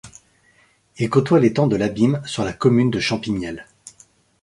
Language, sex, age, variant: French, male, 30-39, Français de métropole